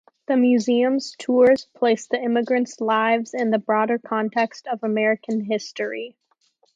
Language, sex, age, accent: English, female, under 19, United States English